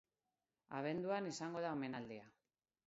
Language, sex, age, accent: Basque, female, 40-49, Mendebalekoa (Araba, Bizkaia, Gipuzkoako mendebaleko herri batzuk)